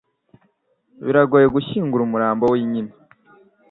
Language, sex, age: Kinyarwanda, male, under 19